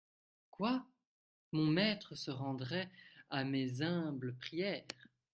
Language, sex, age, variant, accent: French, male, 19-29, Français d'Europe, Français de Belgique